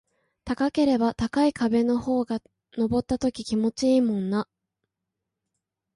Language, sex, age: Japanese, female, 19-29